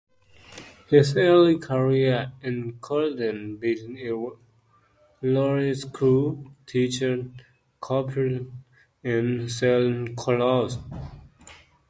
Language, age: English, 19-29